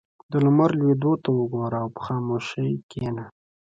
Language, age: Pashto, 19-29